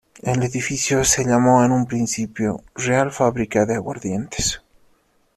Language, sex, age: Spanish, male, 19-29